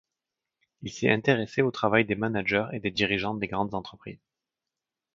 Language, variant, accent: French, Français d'Amérique du Nord, Français du Canada